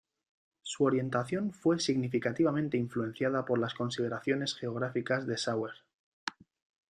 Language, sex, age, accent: Spanish, male, 19-29, España: Centro-Sur peninsular (Madrid, Toledo, Castilla-La Mancha)